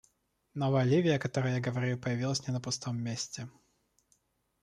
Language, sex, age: Russian, male, 30-39